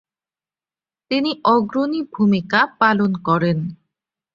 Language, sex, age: Bengali, female, 19-29